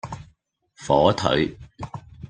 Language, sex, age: Cantonese, male, 40-49